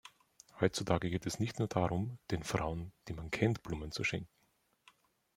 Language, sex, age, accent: German, male, 30-39, Österreichisches Deutsch